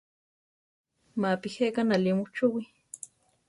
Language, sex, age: Central Tarahumara, female, 30-39